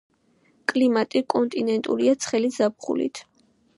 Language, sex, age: Georgian, female, 19-29